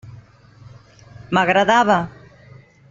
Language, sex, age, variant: Catalan, female, 50-59, Central